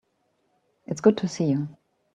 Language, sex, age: English, female, 50-59